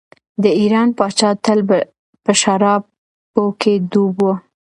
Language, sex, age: Pashto, female, 19-29